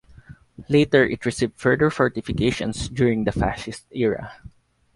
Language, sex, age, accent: English, male, 19-29, Filipino